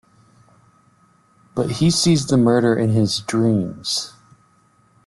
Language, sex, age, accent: English, male, 19-29, United States English